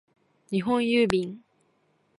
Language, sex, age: Japanese, female, under 19